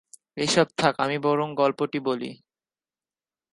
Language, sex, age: Bengali, male, 19-29